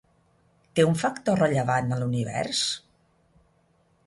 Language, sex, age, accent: Catalan, female, 40-49, balear; central